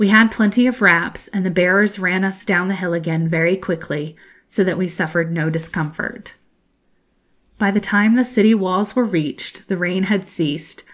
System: none